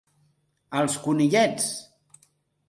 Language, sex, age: Catalan, male, 40-49